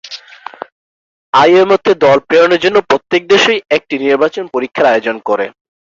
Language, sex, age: Bengali, male, 19-29